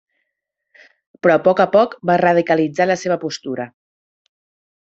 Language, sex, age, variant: Catalan, female, 30-39, Nord-Occidental